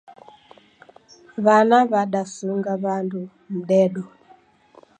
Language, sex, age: Taita, female, 60-69